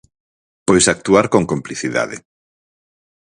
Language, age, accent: Galician, 40-49, Atlántico (seseo e gheada)